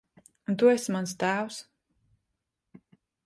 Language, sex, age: Latvian, female, 30-39